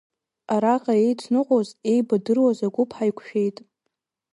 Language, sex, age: Abkhazian, female, under 19